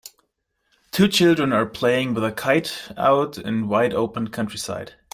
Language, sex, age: English, male, 19-29